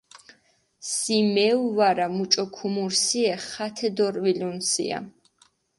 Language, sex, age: Mingrelian, female, 19-29